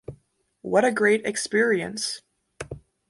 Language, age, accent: English, under 19, United States English